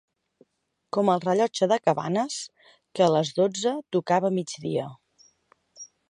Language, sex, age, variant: Catalan, female, 40-49, Central